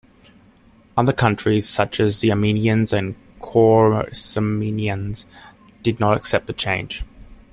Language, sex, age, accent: English, male, 19-29, Australian English